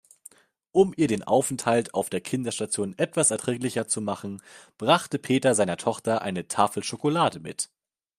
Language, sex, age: German, male, 19-29